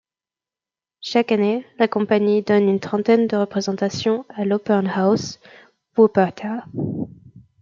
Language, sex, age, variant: French, female, 19-29, Français de métropole